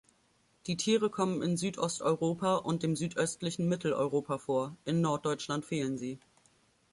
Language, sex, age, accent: German, female, 19-29, Deutschland Deutsch